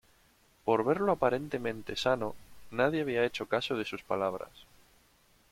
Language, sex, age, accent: Spanish, male, 19-29, España: Norte peninsular (Asturias, Castilla y León, Cantabria, País Vasco, Navarra, Aragón, La Rioja, Guadalajara, Cuenca)